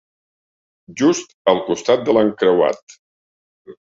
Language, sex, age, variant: Catalan, male, 60-69, Central